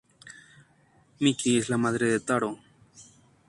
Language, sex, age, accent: Spanish, male, 19-29, México